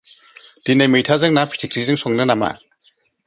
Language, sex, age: Bodo, female, 40-49